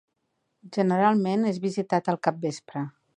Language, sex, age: Catalan, female, 60-69